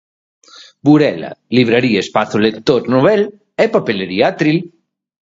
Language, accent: Galician, Oriental (común en zona oriental)